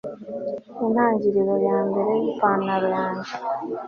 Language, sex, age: Kinyarwanda, female, 19-29